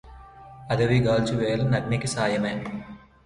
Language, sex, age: Telugu, male, under 19